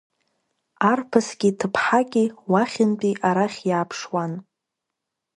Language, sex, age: Abkhazian, female, under 19